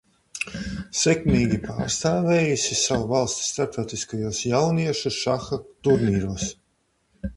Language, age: Latvian, 50-59